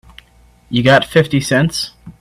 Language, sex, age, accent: English, male, 19-29, United States English